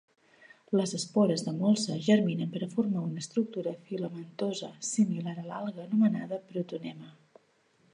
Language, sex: Catalan, female